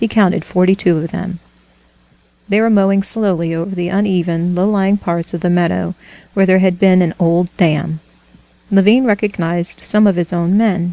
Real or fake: real